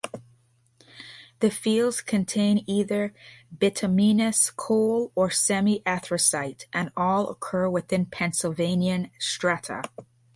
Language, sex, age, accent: English, female, 40-49, United States English